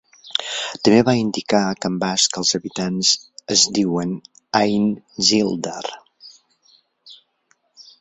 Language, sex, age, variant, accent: Catalan, male, 60-69, Central, central